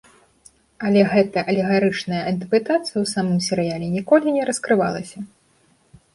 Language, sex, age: Belarusian, female, 19-29